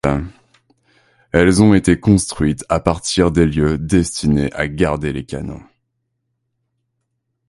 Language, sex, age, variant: French, male, 19-29, Français de métropole